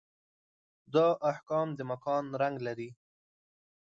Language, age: Pashto, 19-29